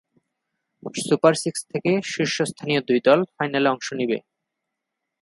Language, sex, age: Bengali, male, 30-39